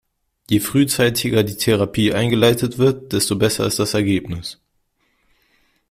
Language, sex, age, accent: German, male, under 19, Deutschland Deutsch